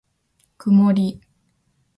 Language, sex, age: Japanese, female, 19-29